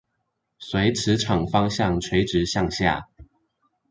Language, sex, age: Chinese, male, under 19